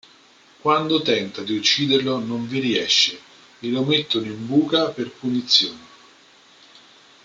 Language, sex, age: Italian, male, 40-49